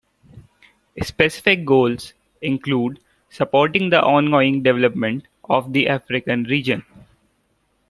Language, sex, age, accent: English, male, 19-29, India and South Asia (India, Pakistan, Sri Lanka)